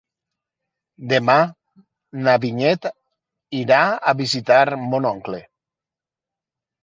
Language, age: Catalan, 50-59